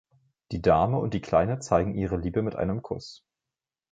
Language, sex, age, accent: German, male, 19-29, Deutschland Deutsch